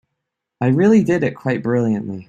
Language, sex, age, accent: English, male, 19-29, United States English